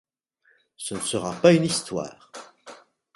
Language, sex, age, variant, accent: French, male, 60-69, Français d'Europe, Français de Belgique